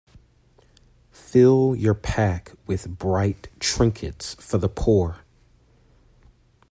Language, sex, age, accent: English, male, 19-29, United States English